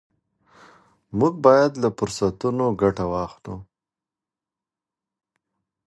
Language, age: Pashto, 19-29